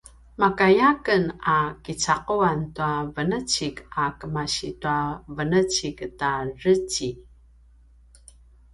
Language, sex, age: Paiwan, female, 50-59